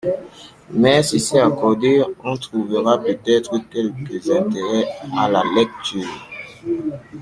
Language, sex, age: French, female, 30-39